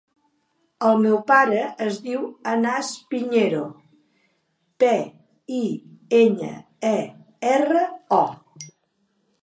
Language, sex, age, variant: Catalan, female, 70-79, Central